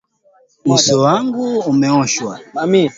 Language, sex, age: Swahili, male, 19-29